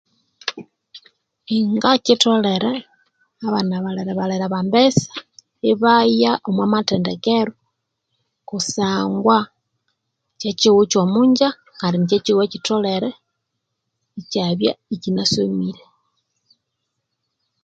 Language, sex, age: Konzo, female, 40-49